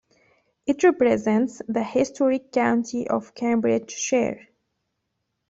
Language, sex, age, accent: English, female, 19-29, United States English